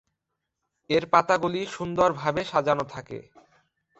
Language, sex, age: Bengali, male, 19-29